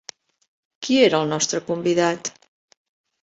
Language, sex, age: Catalan, female, 60-69